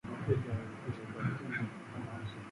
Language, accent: English, United States English